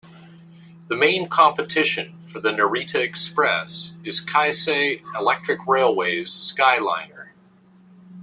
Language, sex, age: English, male, 50-59